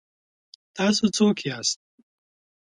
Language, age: Pashto, 19-29